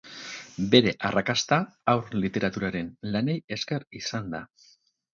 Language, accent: Basque, Mendebalekoa (Araba, Bizkaia, Gipuzkoako mendebaleko herri batzuk)